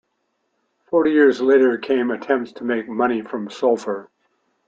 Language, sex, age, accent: English, male, 70-79, Canadian English